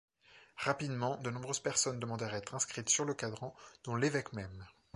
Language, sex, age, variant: French, male, 19-29, Français de métropole